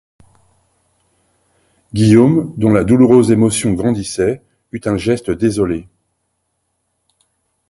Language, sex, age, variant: French, male, 60-69, Français de métropole